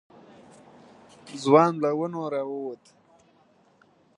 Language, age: Pashto, 19-29